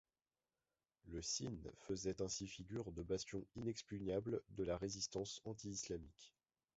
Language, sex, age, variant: French, male, 30-39, Français de métropole